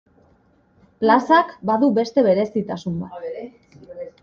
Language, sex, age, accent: Basque, female, 30-39, Mendebalekoa (Araba, Bizkaia, Gipuzkoako mendebaleko herri batzuk)